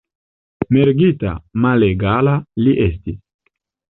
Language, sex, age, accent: Esperanto, male, 19-29, Internacia